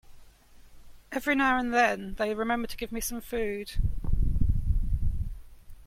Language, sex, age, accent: English, female, 40-49, England English